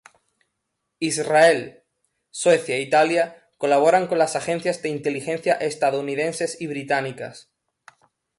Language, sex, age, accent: Spanish, male, 19-29, España: Sur peninsular (Andalucia, Extremadura, Murcia)